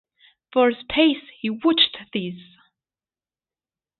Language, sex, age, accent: English, female, 19-29, England English